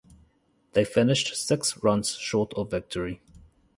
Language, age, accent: English, 19-29, New Zealand English